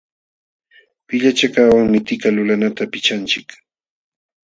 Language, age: Jauja Wanca Quechua, 40-49